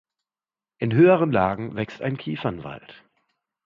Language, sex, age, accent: German, male, 30-39, Deutschland Deutsch